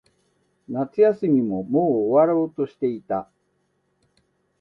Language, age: Japanese, 60-69